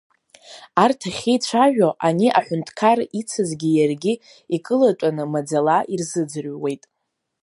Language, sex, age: Abkhazian, female, under 19